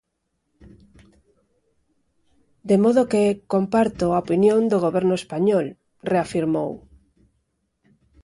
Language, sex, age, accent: Galician, female, 40-49, Normativo (estándar)